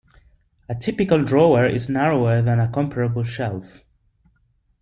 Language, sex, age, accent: English, male, 30-39, United States English